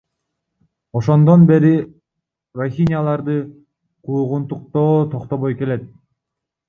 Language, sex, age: Kyrgyz, male, under 19